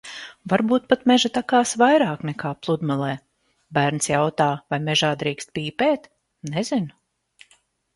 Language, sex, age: Latvian, female, 40-49